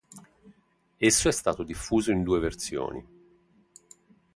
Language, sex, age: Italian, male, 40-49